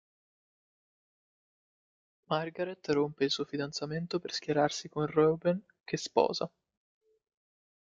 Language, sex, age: Italian, male, 19-29